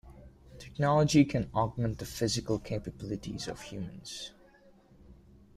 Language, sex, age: English, male, 19-29